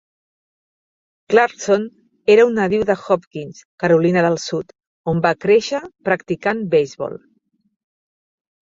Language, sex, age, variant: Catalan, female, 40-49, Central